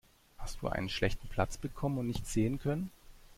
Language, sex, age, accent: German, male, 30-39, Deutschland Deutsch